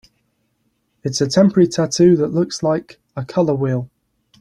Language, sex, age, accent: English, male, under 19, England English